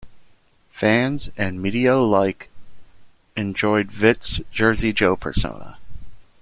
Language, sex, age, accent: English, male, 19-29, United States English